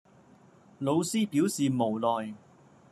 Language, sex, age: Cantonese, male, 40-49